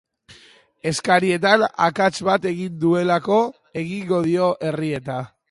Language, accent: Basque, Mendebalekoa (Araba, Bizkaia, Gipuzkoako mendebaleko herri batzuk)